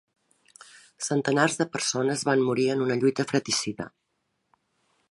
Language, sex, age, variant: Catalan, female, 50-59, Nord-Occidental